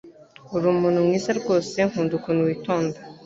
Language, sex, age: Kinyarwanda, female, under 19